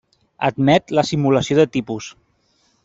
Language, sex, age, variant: Catalan, male, 30-39, Central